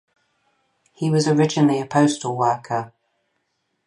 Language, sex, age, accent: English, female, 30-39, England English